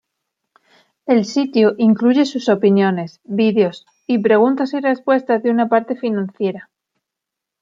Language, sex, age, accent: Spanish, female, 30-39, España: Sur peninsular (Andalucia, Extremadura, Murcia)